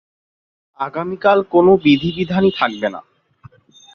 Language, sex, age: Bengali, male, 19-29